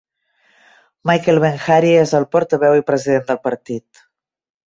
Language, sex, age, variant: Catalan, female, 50-59, Central